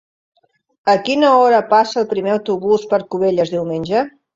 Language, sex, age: Catalan, female, 50-59